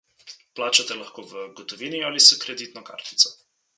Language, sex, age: Slovenian, male, 19-29